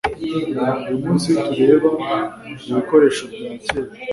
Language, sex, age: Kinyarwanda, male, 19-29